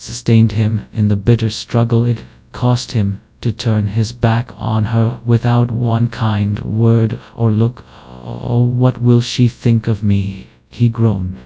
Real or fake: fake